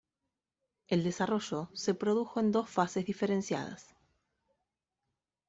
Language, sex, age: Spanish, female, 30-39